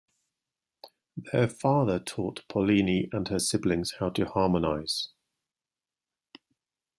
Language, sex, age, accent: English, male, 50-59, England English